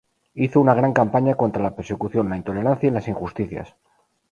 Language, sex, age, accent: Spanish, male, 30-39, España: Norte peninsular (Asturias, Castilla y León, Cantabria, País Vasco, Navarra, Aragón, La Rioja, Guadalajara, Cuenca)